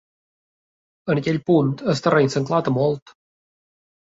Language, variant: Catalan, Balear